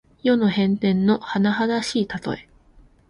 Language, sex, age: Japanese, female, 19-29